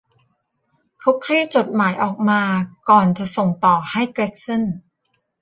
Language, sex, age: Thai, female, 40-49